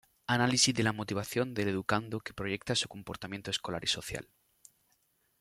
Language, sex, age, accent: Spanish, male, 19-29, España: Sur peninsular (Andalucia, Extremadura, Murcia)